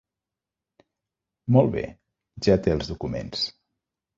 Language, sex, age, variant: Catalan, male, 40-49, Central